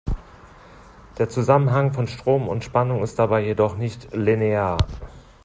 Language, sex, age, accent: German, male, 30-39, Deutschland Deutsch